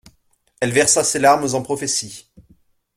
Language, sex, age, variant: French, male, 19-29, Français de métropole